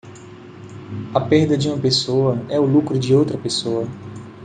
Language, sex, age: Portuguese, male, 30-39